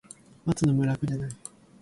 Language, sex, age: Japanese, male, 19-29